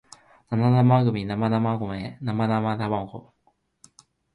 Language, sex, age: Japanese, male, under 19